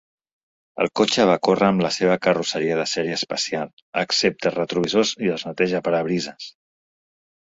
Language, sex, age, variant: Catalan, male, 40-49, Central